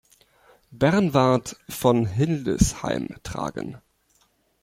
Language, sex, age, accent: German, male, 19-29, Deutschland Deutsch